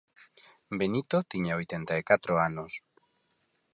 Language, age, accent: Galician, 40-49, Normativo (estándar); Neofalante